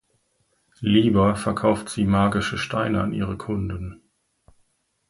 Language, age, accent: German, 50-59, Deutschland Deutsch